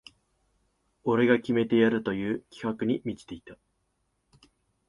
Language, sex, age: Japanese, male, 19-29